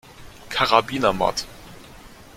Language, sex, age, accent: German, male, under 19, Deutschland Deutsch